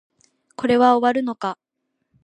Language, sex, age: Japanese, female, 19-29